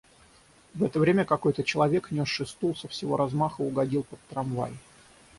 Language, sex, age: Russian, male, 30-39